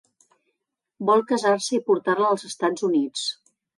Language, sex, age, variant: Catalan, female, 50-59, Central